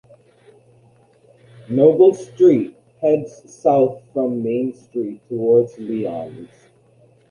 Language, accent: English, West Indies and Bermuda (Bahamas, Bermuda, Jamaica, Trinidad)